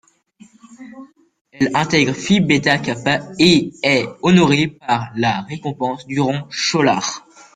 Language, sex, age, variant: French, male, under 19, Français de métropole